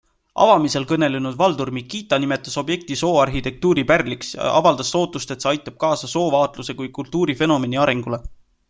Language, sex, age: Estonian, male, 19-29